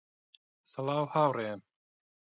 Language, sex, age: Central Kurdish, male, 19-29